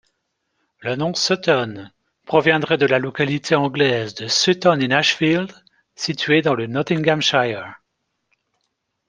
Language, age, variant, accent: French, 30-39, Français d'Europe, Français de Belgique